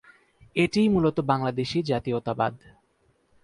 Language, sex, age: Bengali, male, 19-29